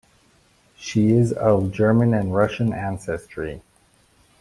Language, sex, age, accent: English, male, 50-59, United States English